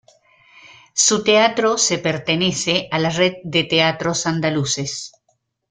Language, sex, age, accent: Spanish, female, 60-69, Rioplatense: Argentina, Uruguay, este de Bolivia, Paraguay